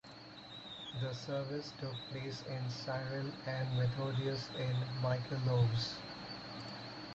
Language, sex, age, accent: English, male, 30-39, India and South Asia (India, Pakistan, Sri Lanka)